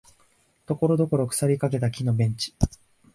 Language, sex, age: Japanese, male, 19-29